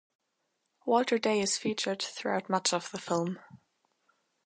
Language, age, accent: English, under 19, United States English